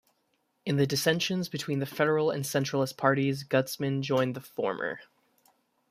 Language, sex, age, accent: English, male, 19-29, Canadian English